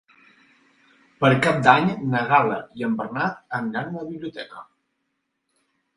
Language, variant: Catalan, Central